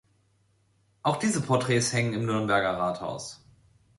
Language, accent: German, Deutschland Deutsch